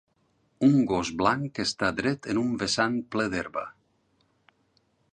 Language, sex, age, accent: Catalan, male, 50-59, valencià